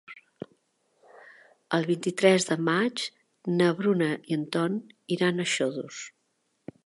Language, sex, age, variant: Catalan, female, 60-69, Central